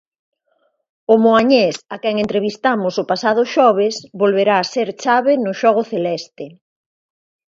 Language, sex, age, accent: Galician, female, 40-49, Normativo (estándar)